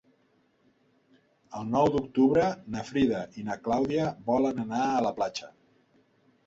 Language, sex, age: Catalan, male, 50-59